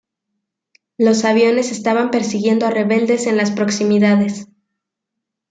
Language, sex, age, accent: Spanish, female, 19-29, México